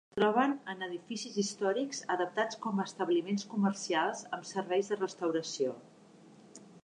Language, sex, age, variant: Catalan, female, 50-59, Central